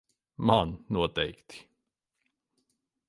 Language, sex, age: Latvian, male, 30-39